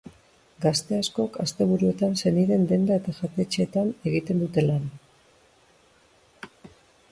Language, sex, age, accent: Basque, female, 40-49, Mendebalekoa (Araba, Bizkaia, Gipuzkoako mendebaleko herri batzuk)